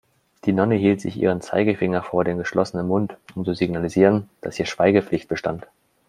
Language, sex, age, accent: German, male, 30-39, Deutschland Deutsch